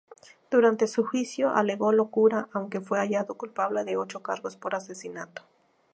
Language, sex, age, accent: Spanish, female, 30-39, México